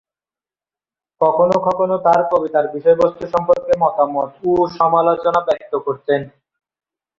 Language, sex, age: Bengali, male, 19-29